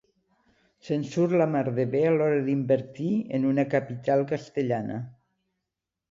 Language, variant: Catalan, Nord-Occidental